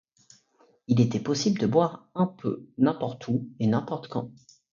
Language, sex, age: French, male, under 19